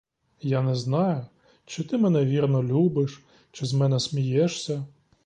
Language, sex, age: Ukrainian, male, 30-39